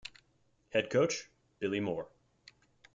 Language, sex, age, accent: English, male, 19-29, United States English